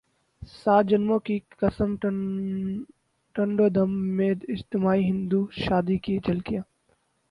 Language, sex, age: Urdu, male, 19-29